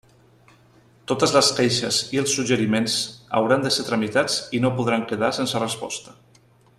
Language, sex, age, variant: Catalan, male, 40-49, Central